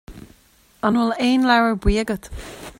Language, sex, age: Irish, female, 40-49